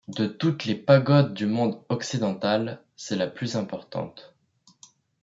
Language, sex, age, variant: French, male, under 19, Français de métropole